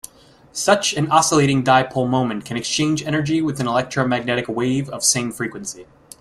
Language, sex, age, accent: English, male, 19-29, United States English